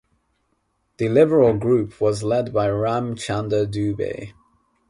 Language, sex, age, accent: English, male, 19-29, England English; India and South Asia (India, Pakistan, Sri Lanka)